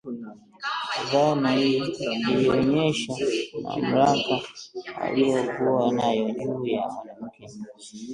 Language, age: Swahili, 19-29